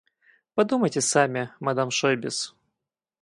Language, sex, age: Russian, male, 19-29